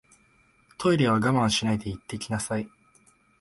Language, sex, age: Japanese, male, 19-29